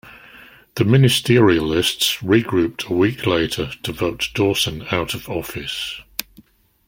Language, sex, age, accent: English, male, 60-69, England English